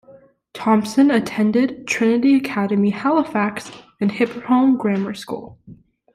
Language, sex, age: English, female, under 19